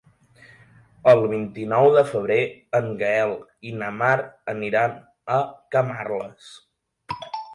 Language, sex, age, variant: Catalan, male, 19-29, Nord-Occidental